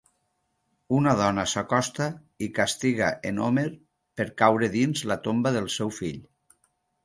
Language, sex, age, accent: Catalan, male, 50-59, valencià